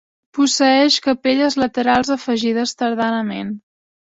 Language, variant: Catalan, Central